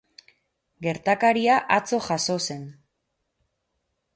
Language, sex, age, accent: Basque, female, 30-39, Erdialdekoa edo Nafarra (Gipuzkoa, Nafarroa)